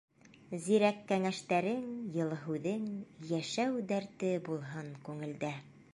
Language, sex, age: Bashkir, female, 30-39